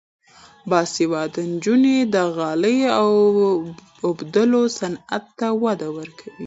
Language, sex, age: Pashto, female, 19-29